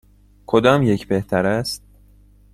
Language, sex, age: Persian, male, 19-29